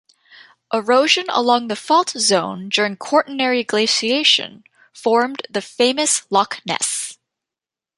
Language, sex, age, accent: English, female, 19-29, United States English